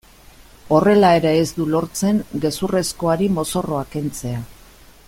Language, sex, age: Basque, female, 50-59